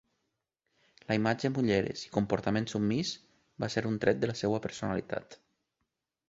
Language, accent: Catalan, valencià